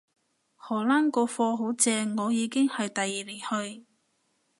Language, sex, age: Cantonese, female, 30-39